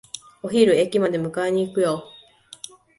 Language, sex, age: Japanese, female, 19-29